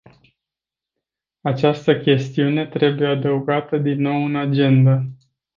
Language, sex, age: Romanian, male, 40-49